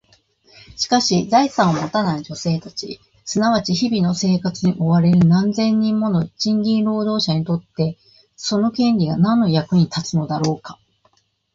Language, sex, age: Japanese, female, 50-59